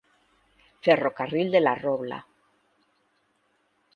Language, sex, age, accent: Spanish, female, 50-59, España: Centro-Sur peninsular (Madrid, Toledo, Castilla-La Mancha)